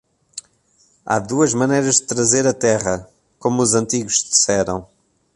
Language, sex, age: Portuguese, male, 19-29